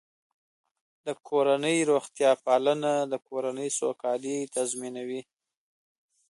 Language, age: Pashto, 30-39